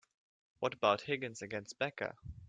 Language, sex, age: English, male, under 19